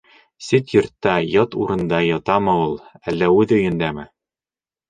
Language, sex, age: Bashkir, male, under 19